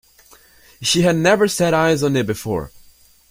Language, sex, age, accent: English, male, under 19, United States English